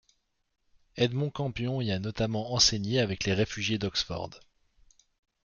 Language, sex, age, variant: French, male, 19-29, Français de métropole